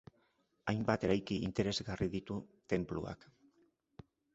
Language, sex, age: Basque, male, 50-59